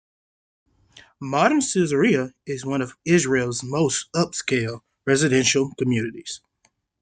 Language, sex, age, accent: English, male, under 19, United States English